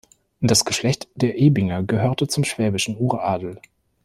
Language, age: German, 30-39